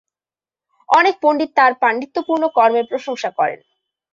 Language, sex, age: Bengali, female, 19-29